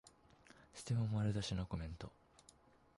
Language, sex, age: Japanese, male, 19-29